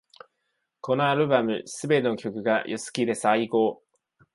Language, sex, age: Japanese, male, 19-29